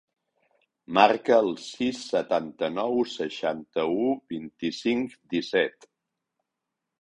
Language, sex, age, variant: Catalan, male, 50-59, Central